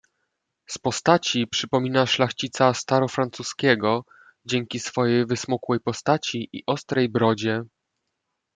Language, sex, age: Polish, male, 19-29